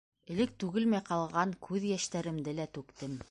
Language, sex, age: Bashkir, female, 30-39